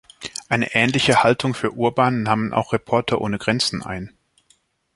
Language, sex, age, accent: German, male, 19-29, Schweizerdeutsch